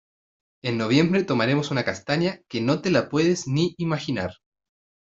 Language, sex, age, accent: Spanish, male, 19-29, Chileno: Chile, Cuyo